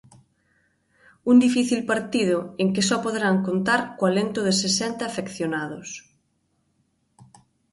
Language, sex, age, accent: Galician, female, 30-39, Normativo (estándar)